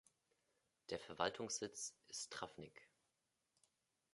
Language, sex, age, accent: German, male, 30-39, Deutschland Deutsch